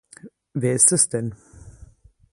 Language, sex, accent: German, female, Deutschland Deutsch